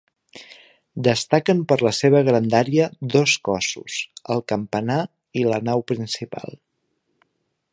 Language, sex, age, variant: Catalan, male, 19-29, Central